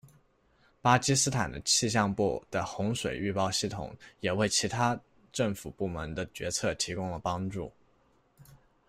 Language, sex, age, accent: Chinese, male, under 19, 出生地：浙江省